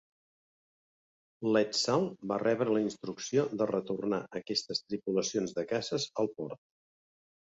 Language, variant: Catalan, Central